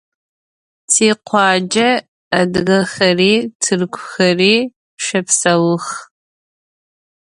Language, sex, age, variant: Adyghe, female, 19-29, Адыгабзэ (Кирил, пстэумэ зэдыряе)